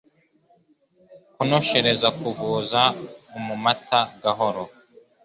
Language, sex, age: Kinyarwanda, male, 19-29